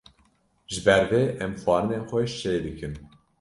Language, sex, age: Kurdish, male, 19-29